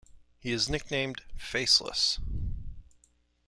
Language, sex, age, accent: English, male, 19-29, United States English